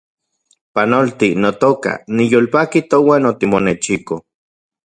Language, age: Central Puebla Nahuatl, 30-39